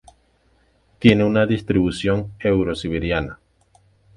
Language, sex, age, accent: Spanish, male, 30-39, Caribe: Cuba, Venezuela, Puerto Rico, República Dominicana, Panamá, Colombia caribeña, México caribeño, Costa del golfo de México